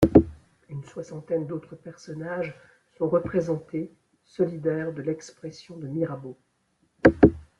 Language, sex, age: French, female, 60-69